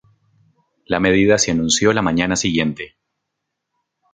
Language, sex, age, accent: Spanish, male, 30-39, Andino-Pacífico: Colombia, Perú, Ecuador, oeste de Bolivia y Venezuela andina